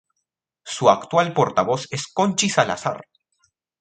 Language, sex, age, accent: Spanish, male, under 19, Andino-Pacífico: Colombia, Perú, Ecuador, oeste de Bolivia y Venezuela andina